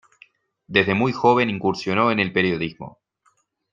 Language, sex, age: Spanish, male, 19-29